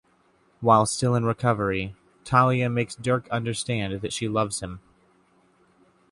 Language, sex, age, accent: English, male, 19-29, United States English